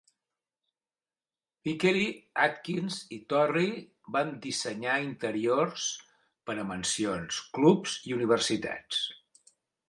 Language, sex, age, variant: Catalan, male, 60-69, Central